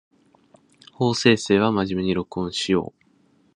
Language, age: Japanese, under 19